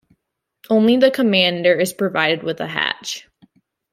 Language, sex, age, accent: English, female, under 19, United States English